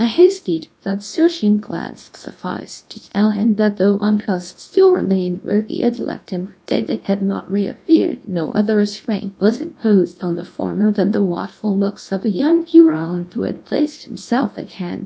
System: TTS, GlowTTS